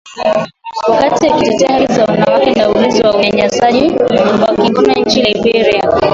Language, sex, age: Swahili, female, 19-29